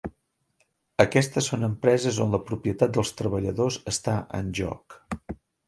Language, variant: Catalan, Central